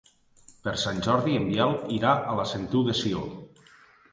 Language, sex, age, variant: Catalan, male, 40-49, Nord-Occidental